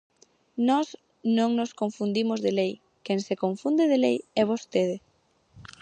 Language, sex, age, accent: Galician, female, under 19, Central (gheada)